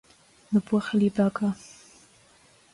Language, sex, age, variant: Irish, female, 19-29, Gaeilge Chonnacht